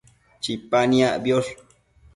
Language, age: Matsés, 19-29